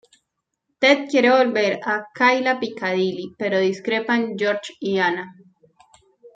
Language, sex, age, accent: Spanish, female, 30-39, Andino-Pacífico: Colombia, Perú, Ecuador, oeste de Bolivia y Venezuela andina